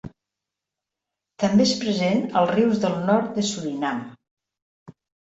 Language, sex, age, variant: Catalan, female, 60-69, Nord-Occidental